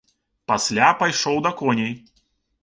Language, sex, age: Belarusian, male, 30-39